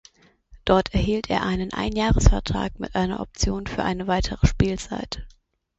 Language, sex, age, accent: German, female, 19-29, Deutschland Deutsch